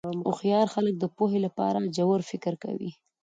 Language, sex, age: Pashto, female, 30-39